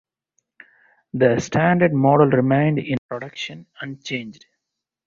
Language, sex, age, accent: English, male, 30-39, India and South Asia (India, Pakistan, Sri Lanka)